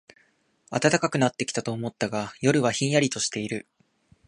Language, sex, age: Japanese, male, 19-29